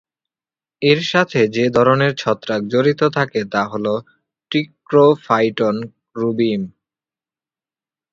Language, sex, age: Bengali, male, 19-29